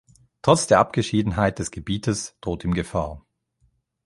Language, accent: German, Schweizerdeutsch